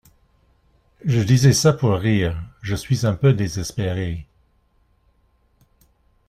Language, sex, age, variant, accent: French, male, 50-59, Français d'Amérique du Nord, Français du Canada